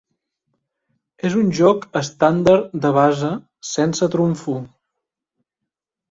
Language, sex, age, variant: Catalan, male, 19-29, Central